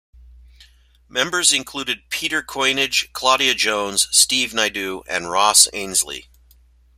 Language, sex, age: English, male, 50-59